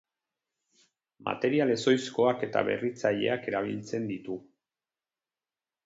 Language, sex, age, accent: Basque, male, 40-49, Erdialdekoa edo Nafarra (Gipuzkoa, Nafarroa)